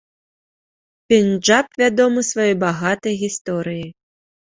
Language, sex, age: Belarusian, female, 30-39